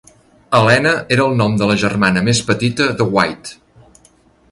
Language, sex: Catalan, male